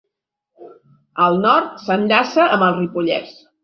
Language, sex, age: Catalan, female, 50-59